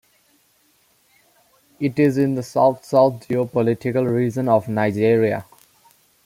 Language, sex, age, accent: English, male, under 19, India and South Asia (India, Pakistan, Sri Lanka)